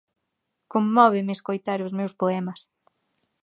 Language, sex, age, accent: Galician, female, 19-29, Oriental (común en zona oriental)